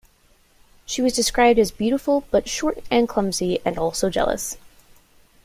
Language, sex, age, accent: English, female, 19-29, United States English